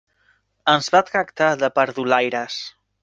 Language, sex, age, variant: Catalan, male, 19-29, Central